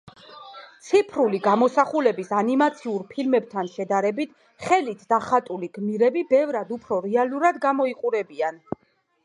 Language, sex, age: Georgian, female, 30-39